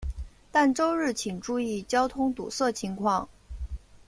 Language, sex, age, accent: Chinese, female, 30-39, 出生地：上海市